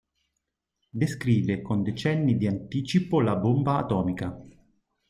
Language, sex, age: Italian, male, 50-59